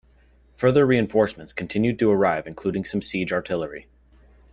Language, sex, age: English, male, 19-29